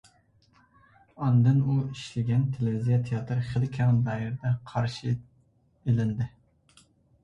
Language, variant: Uyghur, ئۇيغۇر تىلى